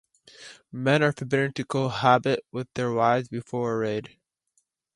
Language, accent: English, Canadian English